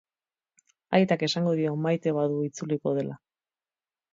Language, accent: Basque, Erdialdekoa edo Nafarra (Gipuzkoa, Nafarroa)